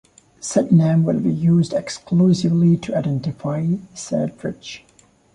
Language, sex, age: English, male, 19-29